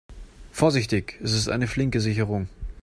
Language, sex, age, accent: German, male, 19-29, Deutschland Deutsch